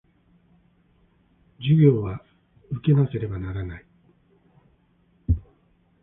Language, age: Japanese, 60-69